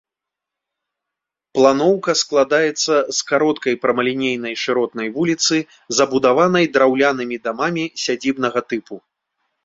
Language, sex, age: Belarusian, male, 40-49